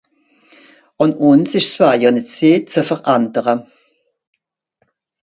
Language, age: Swiss German, 60-69